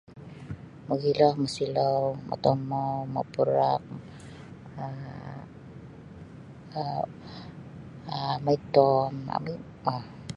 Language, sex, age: Sabah Bisaya, female, 50-59